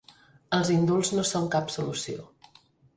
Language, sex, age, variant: Catalan, female, 50-59, Central